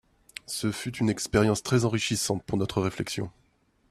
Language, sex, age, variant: French, male, 30-39, Français de métropole